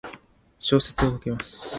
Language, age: Japanese, 19-29